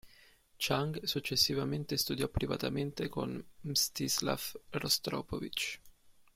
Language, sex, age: Italian, male, 19-29